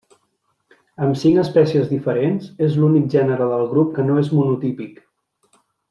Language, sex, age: Catalan, male, 30-39